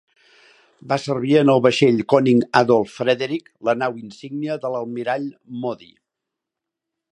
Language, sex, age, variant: Catalan, male, 60-69, Central